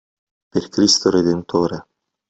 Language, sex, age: Italian, male, 40-49